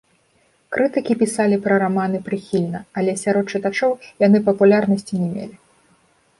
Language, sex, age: Belarusian, female, 19-29